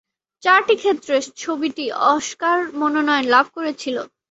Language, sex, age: Bengali, female, 19-29